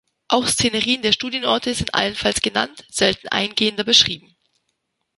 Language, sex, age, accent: German, female, 30-39, Deutschland Deutsch